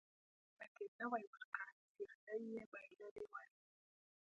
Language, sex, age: Pashto, female, under 19